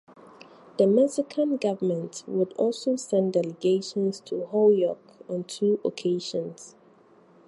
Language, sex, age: English, female, 19-29